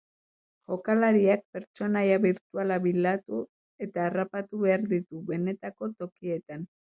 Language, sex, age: Basque, female, 30-39